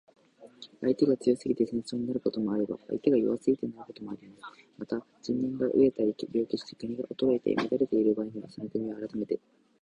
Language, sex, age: Japanese, male, under 19